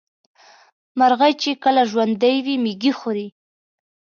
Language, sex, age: Pashto, female, 19-29